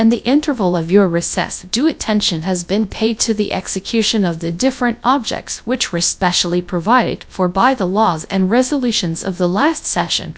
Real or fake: fake